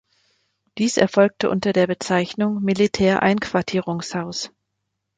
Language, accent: German, Deutschland Deutsch